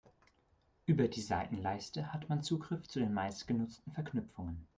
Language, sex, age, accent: German, male, 19-29, Deutschland Deutsch